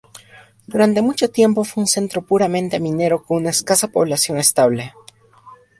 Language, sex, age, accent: Spanish, male, under 19, Andino-Pacífico: Colombia, Perú, Ecuador, oeste de Bolivia y Venezuela andina